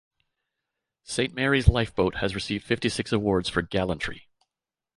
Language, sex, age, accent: English, male, 40-49, Canadian English